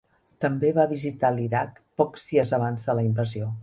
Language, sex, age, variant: Catalan, female, 60-69, Central